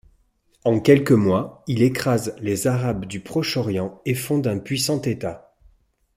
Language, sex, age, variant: French, male, 40-49, Français de métropole